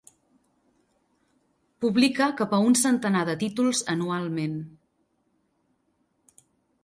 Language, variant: Catalan, Central